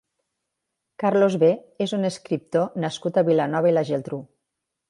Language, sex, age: Catalan, female, 50-59